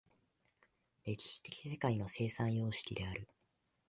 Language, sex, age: Japanese, male, 19-29